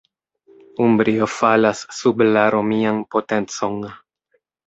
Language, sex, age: Esperanto, male, 30-39